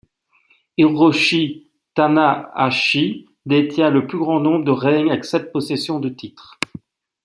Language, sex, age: French, male, 50-59